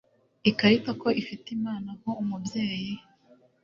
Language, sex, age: Kinyarwanda, female, 19-29